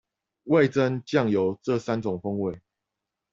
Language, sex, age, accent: Chinese, male, 30-39, 出生地：新北市